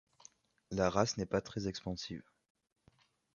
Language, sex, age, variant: French, male, 19-29, Français de métropole